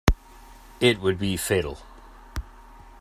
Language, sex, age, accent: English, male, 40-49, United States English